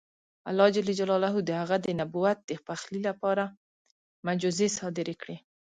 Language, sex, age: Pashto, female, 19-29